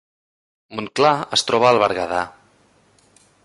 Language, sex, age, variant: Catalan, male, 19-29, Central